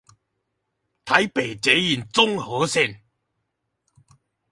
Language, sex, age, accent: Chinese, male, 19-29, 出生地：臺北市